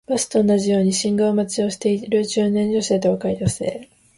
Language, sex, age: Japanese, female, 19-29